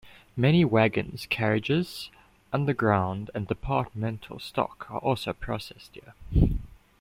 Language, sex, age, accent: English, male, 19-29, Southern African (South Africa, Zimbabwe, Namibia)